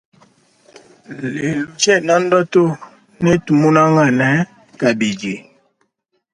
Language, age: Luba-Lulua, 30-39